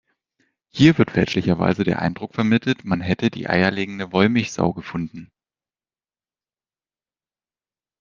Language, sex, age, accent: German, male, 19-29, Deutschland Deutsch